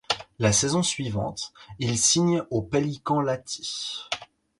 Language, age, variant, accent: French, 19-29, Français d'Europe, Français de Suisse